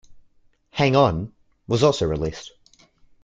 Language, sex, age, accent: English, male, under 19, Australian English